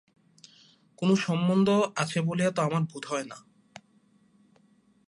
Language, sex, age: Bengali, male, 19-29